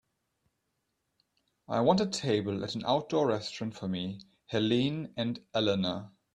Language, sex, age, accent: English, male, 19-29, England English